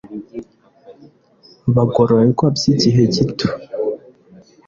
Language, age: Kinyarwanda, 19-29